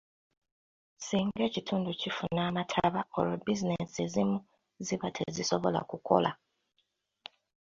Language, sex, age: Ganda, female, 19-29